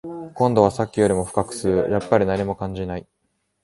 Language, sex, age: Japanese, male, 19-29